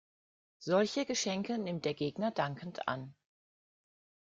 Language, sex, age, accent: German, female, 40-49, Deutschland Deutsch